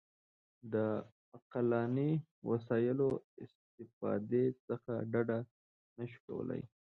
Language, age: Pashto, 19-29